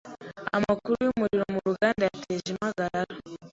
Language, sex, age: Kinyarwanda, female, 19-29